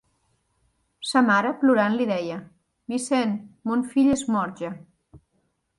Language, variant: Catalan, Central